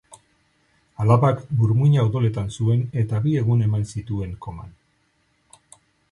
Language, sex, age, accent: Basque, male, 50-59, Mendebalekoa (Araba, Bizkaia, Gipuzkoako mendebaleko herri batzuk)